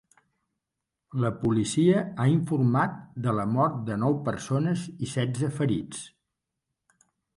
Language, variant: Catalan, Central